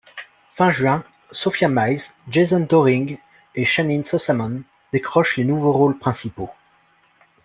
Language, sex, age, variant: French, male, 30-39, Français de métropole